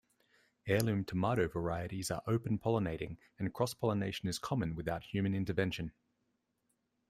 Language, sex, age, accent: English, male, 30-39, Australian English